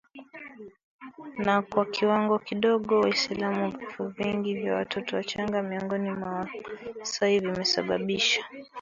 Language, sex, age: Swahili, female, 19-29